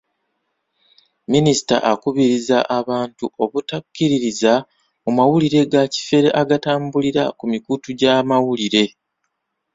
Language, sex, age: Ganda, male, 30-39